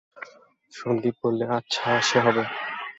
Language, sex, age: Bengali, male, 19-29